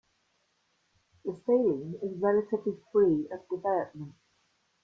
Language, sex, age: English, female, 60-69